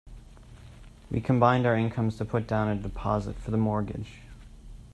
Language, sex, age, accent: English, male, 30-39, Canadian English